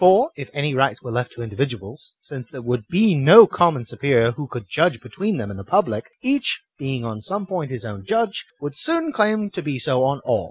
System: none